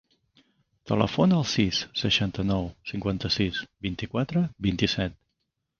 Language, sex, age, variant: Catalan, male, 40-49, Central